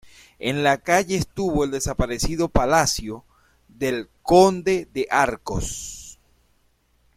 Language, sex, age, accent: Spanish, male, 40-49, Caribe: Cuba, Venezuela, Puerto Rico, República Dominicana, Panamá, Colombia caribeña, México caribeño, Costa del golfo de México